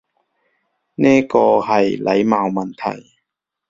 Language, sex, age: Cantonese, male, 30-39